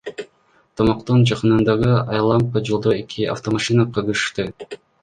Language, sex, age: Kyrgyz, male, under 19